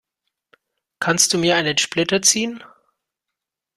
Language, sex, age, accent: German, male, 30-39, Deutschland Deutsch